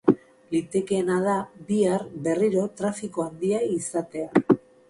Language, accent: Basque, Mendebalekoa (Araba, Bizkaia, Gipuzkoako mendebaleko herri batzuk)